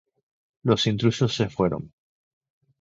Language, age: Spanish, 19-29